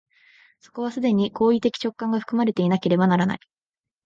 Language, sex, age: Japanese, female, under 19